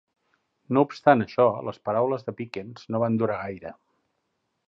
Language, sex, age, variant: Catalan, male, 50-59, Central